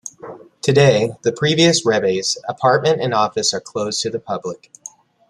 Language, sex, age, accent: English, male, 40-49, United States English